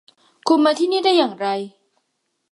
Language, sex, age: Thai, female, 19-29